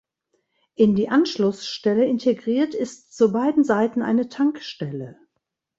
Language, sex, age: German, female, 60-69